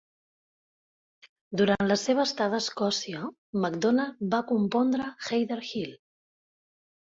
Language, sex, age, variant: Catalan, female, 40-49, Central